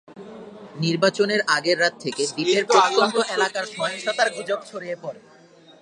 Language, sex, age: Bengali, male, 19-29